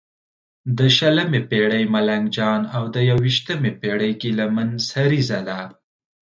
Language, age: Pashto, 19-29